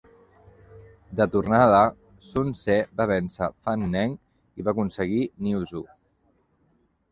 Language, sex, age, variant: Catalan, male, 30-39, Central